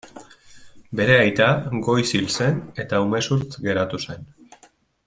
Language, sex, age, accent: Basque, male, 30-39, Mendebalekoa (Araba, Bizkaia, Gipuzkoako mendebaleko herri batzuk)